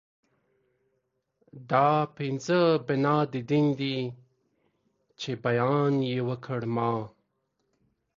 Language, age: Pashto, 30-39